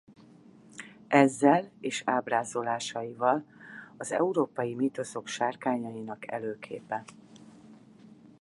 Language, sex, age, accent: Hungarian, female, 40-49, budapesti